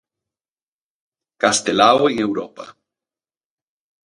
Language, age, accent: Galician, 30-39, Central (gheada)